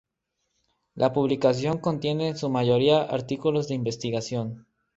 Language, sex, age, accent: Spanish, male, 19-29, México